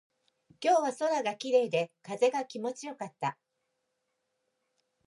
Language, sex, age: Japanese, female, 50-59